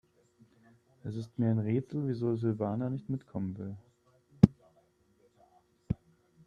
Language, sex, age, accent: German, male, 30-39, Deutschland Deutsch